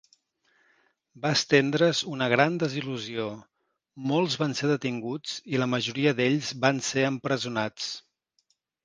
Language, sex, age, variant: Catalan, male, 40-49, Central